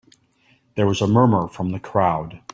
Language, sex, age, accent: English, male, 60-69, United States English